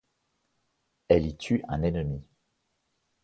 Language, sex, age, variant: French, male, 30-39, Français de métropole